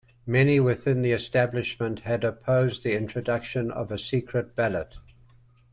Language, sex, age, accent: English, male, 70-79, New Zealand English